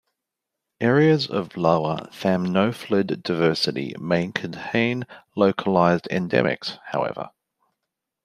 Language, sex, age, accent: English, male, 40-49, Australian English